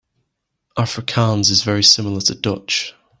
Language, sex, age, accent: English, male, 19-29, England English